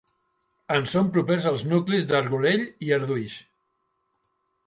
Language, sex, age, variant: Catalan, male, 50-59, Central